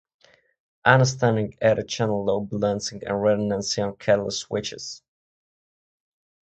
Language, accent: English, Czech